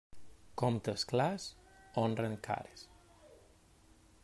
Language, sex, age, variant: Catalan, male, 30-39, Central